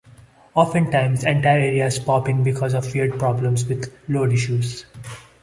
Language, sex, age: English, male, 19-29